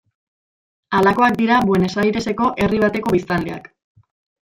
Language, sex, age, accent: Basque, female, 19-29, Mendebalekoa (Araba, Bizkaia, Gipuzkoako mendebaleko herri batzuk)